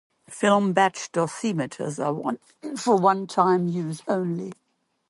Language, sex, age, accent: English, female, 60-69, England English